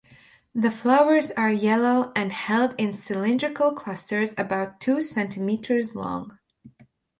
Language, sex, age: English, female, 30-39